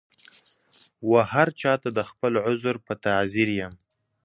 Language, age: Pashto, 19-29